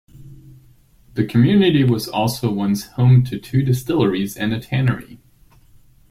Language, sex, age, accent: English, male, 40-49, United States English